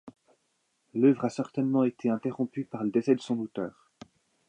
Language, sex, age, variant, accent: French, male, 19-29, Français d'Europe, Français de Suisse